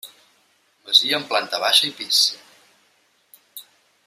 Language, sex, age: Catalan, male, 40-49